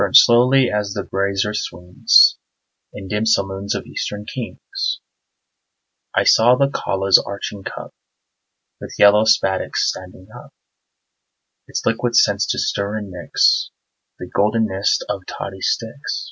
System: none